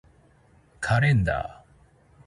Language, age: Japanese, 30-39